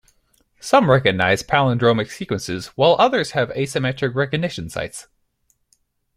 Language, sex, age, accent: English, male, 19-29, United States English